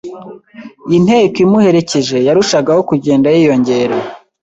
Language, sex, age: Kinyarwanda, male, 19-29